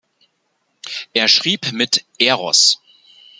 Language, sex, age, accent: German, male, 40-49, Deutschland Deutsch